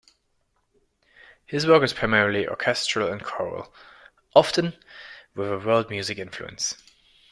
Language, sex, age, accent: English, male, 19-29, England English